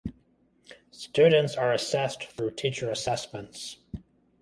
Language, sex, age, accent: English, male, 30-39, United States English